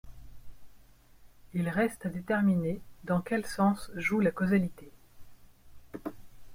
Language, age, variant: French, 30-39, Français de métropole